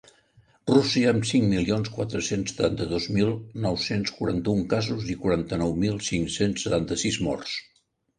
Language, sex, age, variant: Catalan, male, 70-79, Central